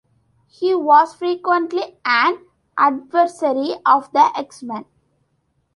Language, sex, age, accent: English, female, under 19, India and South Asia (India, Pakistan, Sri Lanka)